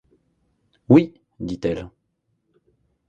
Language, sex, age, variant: French, male, 40-49, Français de métropole